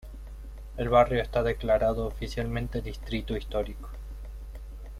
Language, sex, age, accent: Spanish, male, 30-39, Rioplatense: Argentina, Uruguay, este de Bolivia, Paraguay